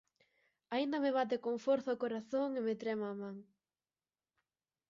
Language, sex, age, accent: Galician, female, 19-29, Atlántico (seseo e gheada)